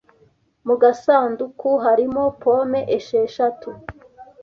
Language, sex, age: Kinyarwanda, female, 19-29